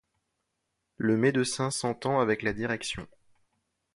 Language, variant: French, Français de métropole